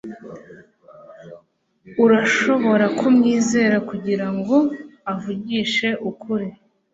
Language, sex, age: Kinyarwanda, female, 19-29